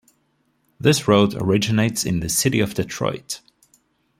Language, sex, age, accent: English, male, 30-39, United States English